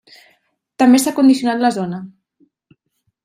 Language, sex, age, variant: Catalan, female, 19-29, Central